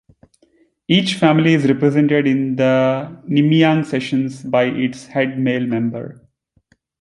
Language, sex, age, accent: English, male, 19-29, India and South Asia (India, Pakistan, Sri Lanka)